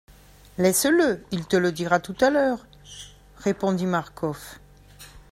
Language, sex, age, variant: French, female, 60-69, Français de métropole